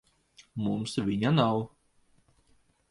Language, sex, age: Latvian, male, 30-39